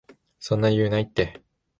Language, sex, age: Japanese, male, 19-29